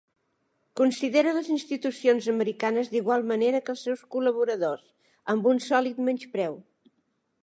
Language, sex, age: Catalan, female, 70-79